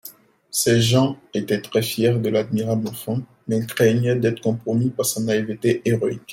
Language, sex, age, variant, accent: French, male, 19-29, Français d'Afrique subsaharienne et des îles africaines, Français de Côte d’Ivoire